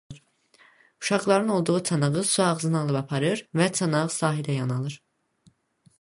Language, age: Azerbaijani, under 19